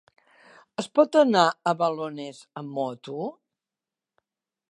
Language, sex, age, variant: Catalan, female, 60-69, Central